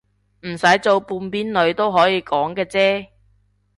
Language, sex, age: Cantonese, female, 19-29